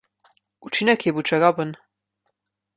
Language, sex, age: Slovenian, female, under 19